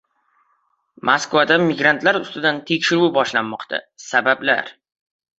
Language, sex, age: Uzbek, female, 30-39